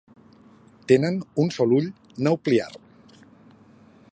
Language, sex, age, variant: Catalan, male, 50-59, Central